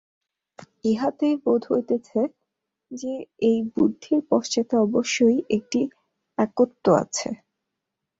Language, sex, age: Bengali, female, under 19